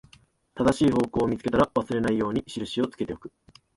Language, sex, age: Japanese, male, 19-29